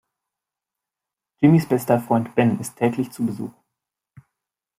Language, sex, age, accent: German, male, 19-29, Deutschland Deutsch